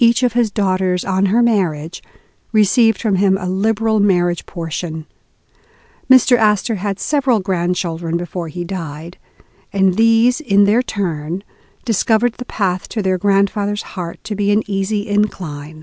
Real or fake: real